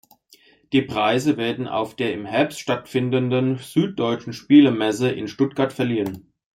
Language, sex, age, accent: German, male, 30-39, Deutschland Deutsch